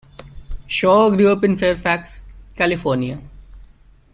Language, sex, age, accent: English, male, 19-29, India and South Asia (India, Pakistan, Sri Lanka)